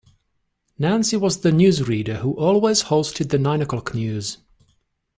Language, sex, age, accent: English, male, 40-49, England English